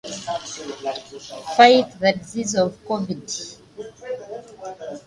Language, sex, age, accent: English, female, 19-29, United States English